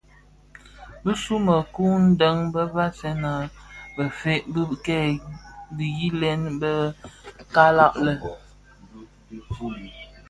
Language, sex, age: Bafia, female, 30-39